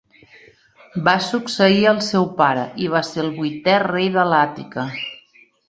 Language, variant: Catalan, Central